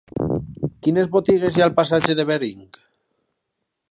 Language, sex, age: Catalan, male, 30-39